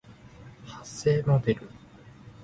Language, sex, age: Japanese, male, 19-29